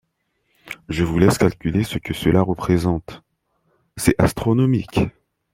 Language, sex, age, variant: French, male, 19-29, Français des départements et régions d'outre-mer